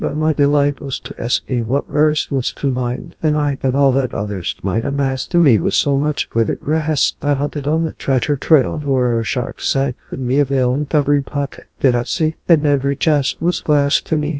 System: TTS, GlowTTS